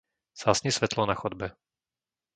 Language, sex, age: Slovak, male, 30-39